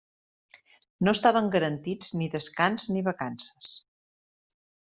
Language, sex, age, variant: Catalan, female, 40-49, Central